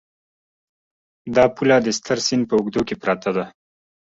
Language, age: Pashto, 30-39